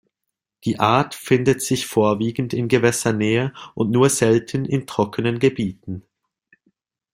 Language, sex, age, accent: German, male, under 19, Schweizerdeutsch